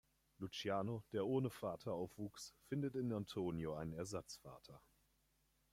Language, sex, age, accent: German, male, 19-29, Deutschland Deutsch